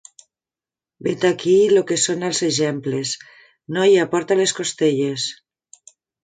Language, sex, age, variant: Catalan, female, 50-59, Nord-Occidental